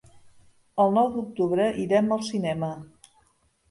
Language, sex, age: Catalan, female, 50-59